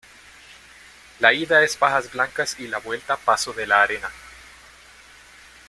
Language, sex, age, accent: Spanish, male, 19-29, Andino-Pacífico: Colombia, Perú, Ecuador, oeste de Bolivia y Venezuela andina